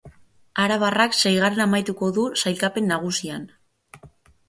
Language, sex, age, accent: Basque, female, 19-29, Erdialdekoa edo Nafarra (Gipuzkoa, Nafarroa)